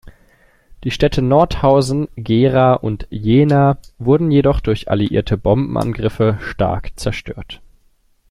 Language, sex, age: German, male, 19-29